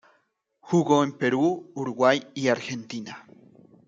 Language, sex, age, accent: Spanish, male, 19-29, México